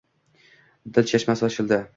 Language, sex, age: Uzbek, male, under 19